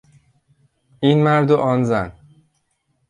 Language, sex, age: Persian, male, 40-49